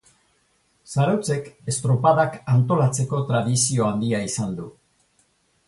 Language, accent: Basque, Erdialdekoa edo Nafarra (Gipuzkoa, Nafarroa)